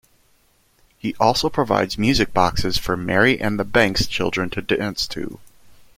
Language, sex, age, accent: English, male, 19-29, United States English